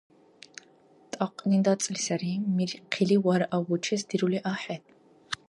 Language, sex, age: Dargwa, female, 19-29